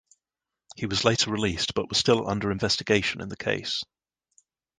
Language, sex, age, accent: English, male, 30-39, England English